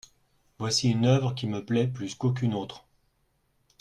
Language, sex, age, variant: French, male, 40-49, Français de métropole